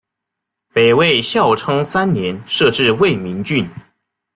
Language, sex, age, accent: Chinese, male, 19-29, 出生地：浙江省